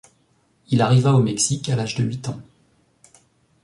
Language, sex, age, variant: French, male, 40-49, Français de métropole